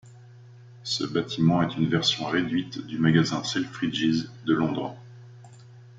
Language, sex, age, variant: French, male, 40-49, Français de métropole